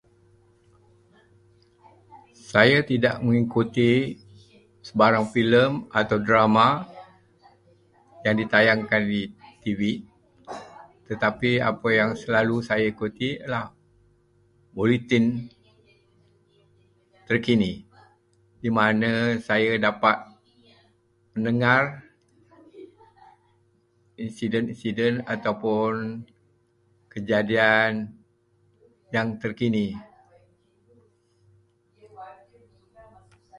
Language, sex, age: Malay, male, 70-79